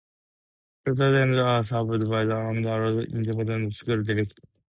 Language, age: English, 19-29